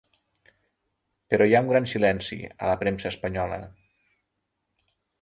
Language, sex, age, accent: Catalan, male, 40-49, Lleidatà